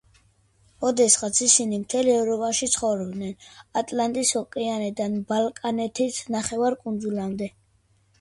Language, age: Georgian, under 19